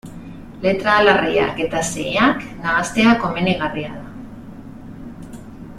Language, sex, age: Basque, female, 40-49